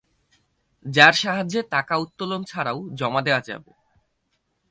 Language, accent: Bengali, Bengali